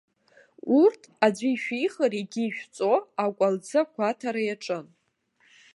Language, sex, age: Abkhazian, female, 19-29